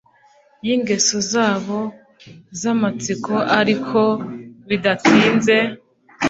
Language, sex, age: Kinyarwanda, female, 19-29